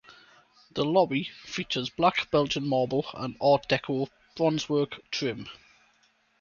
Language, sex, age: English, male, 30-39